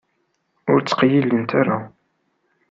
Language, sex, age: Kabyle, male, 19-29